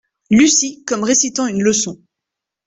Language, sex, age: French, female, 19-29